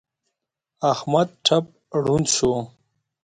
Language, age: Pashto, 19-29